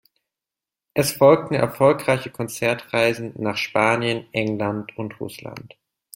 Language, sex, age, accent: German, male, 19-29, Deutschland Deutsch